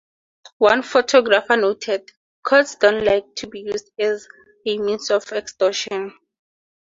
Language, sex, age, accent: English, female, 19-29, Southern African (South Africa, Zimbabwe, Namibia)